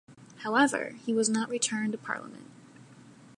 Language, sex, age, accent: English, female, 19-29, United States English